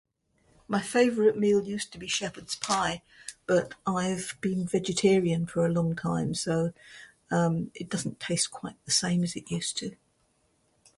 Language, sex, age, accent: English, female, 70-79, England English